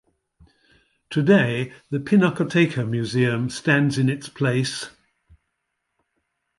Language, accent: English, England English